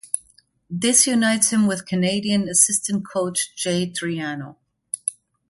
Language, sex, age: English, female, 50-59